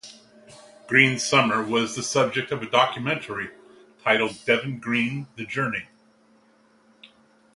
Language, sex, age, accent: English, male, 50-59, United States English